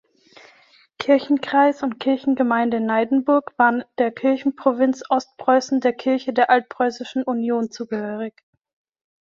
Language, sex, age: German, female, 19-29